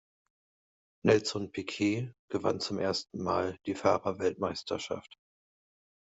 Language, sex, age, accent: German, male, 40-49, Deutschland Deutsch